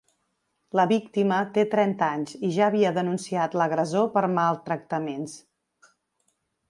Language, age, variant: Catalan, 40-49, Central